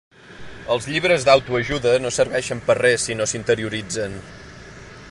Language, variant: Catalan, Central